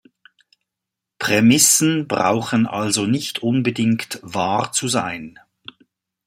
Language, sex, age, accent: German, male, 60-69, Schweizerdeutsch